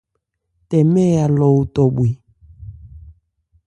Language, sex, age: Ebrié, female, 30-39